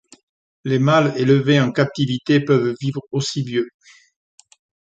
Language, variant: French, Français de métropole